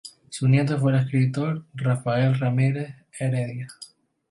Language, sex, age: Spanish, male, 19-29